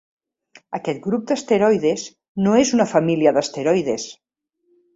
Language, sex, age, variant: Catalan, female, 50-59, Central